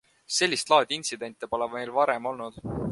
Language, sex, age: Estonian, male, 19-29